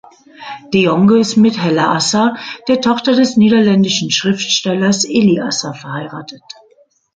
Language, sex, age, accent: German, female, 50-59, Deutschland Deutsch